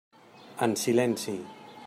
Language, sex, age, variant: Catalan, male, 40-49, Central